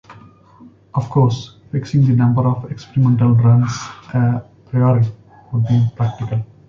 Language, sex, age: English, male, 40-49